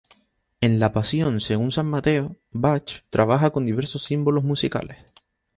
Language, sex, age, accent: Spanish, male, 19-29, España: Islas Canarias